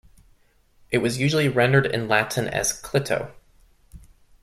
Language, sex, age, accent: English, male, 19-29, United States English